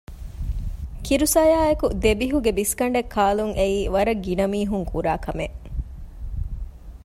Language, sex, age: Divehi, female, 30-39